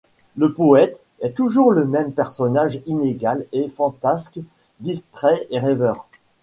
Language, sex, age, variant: French, male, 40-49, Français de métropole